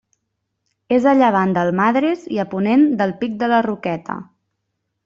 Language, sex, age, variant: Catalan, female, 19-29, Central